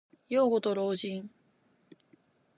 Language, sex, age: Japanese, female, 19-29